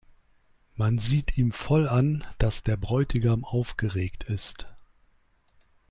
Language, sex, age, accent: German, male, 30-39, Deutschland Deutsch